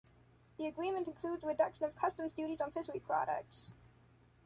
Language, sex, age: English, male, under 19